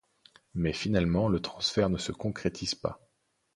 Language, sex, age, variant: French, male, 19-29, Français de métropole